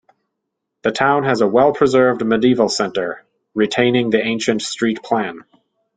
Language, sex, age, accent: English, male, 30-39, United States English